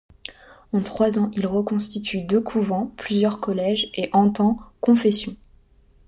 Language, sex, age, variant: French, female, 19-29, Français de métropole